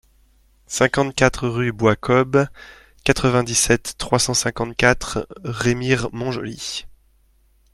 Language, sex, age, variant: French, male, 30-39, Français de métropole